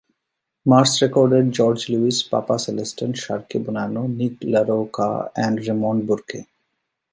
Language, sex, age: English, male, 40-49